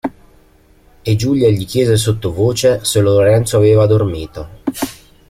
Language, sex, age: Italian, male, 40-49